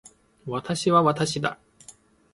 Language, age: Japanese, 30-39